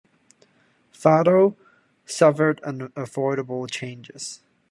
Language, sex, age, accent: English, male, 19-29, United States English